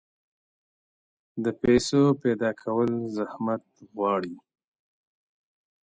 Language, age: Pashto, 30-39